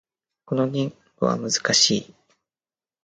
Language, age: Japanese, 19-29